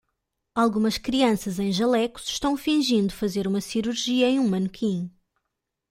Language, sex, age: Portuguese, female, 30-39